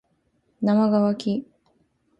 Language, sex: Japanese, female